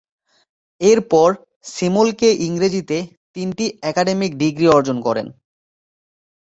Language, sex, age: Bengali, male, 19-29